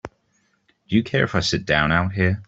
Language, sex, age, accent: English, male, 30-39, England English